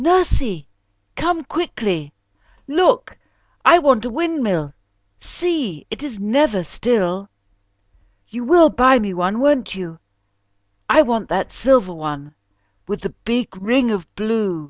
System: none